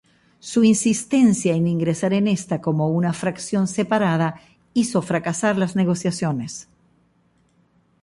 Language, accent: Spanish, Caribe: Cuba, Venezuela, Puerto Rico, República Dominicana, Panamá, Colombia caribeña, México caribeño, Costa del golfo de México